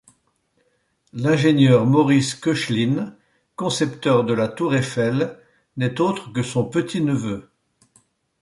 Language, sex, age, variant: French, male, 60-69, Français de métropole